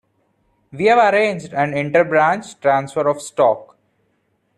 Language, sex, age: English, male, under 19